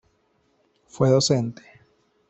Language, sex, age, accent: Spanish, male, 30-39, Caribe: Cuba, Venezuela, Puerto Rico, República Dominicana, Panamá, Colombia caribeña, México caribeño, Costa del golfo de México